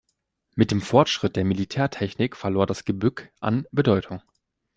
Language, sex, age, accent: German, male, 19-29, Deutschland Deutsch